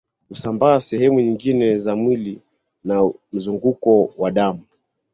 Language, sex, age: Swahili, male, 30-39